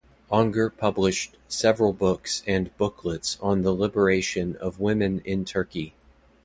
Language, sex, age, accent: English, male, 30-39, United States English